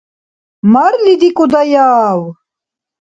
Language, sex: Dargwa, female